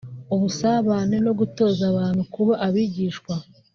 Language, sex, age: Kinyarwanda, female, 19-29